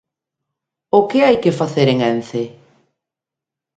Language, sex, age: Galician, female, 50-59